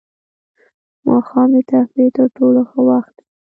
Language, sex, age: Pashto, female, 19-29